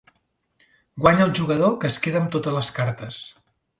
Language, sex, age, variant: Catalan, male, 30-39, Central